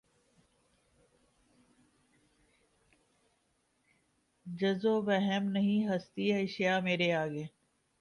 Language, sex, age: Urdu, female, 19-29